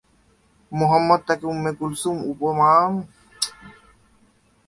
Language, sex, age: Bengali, male, 19-29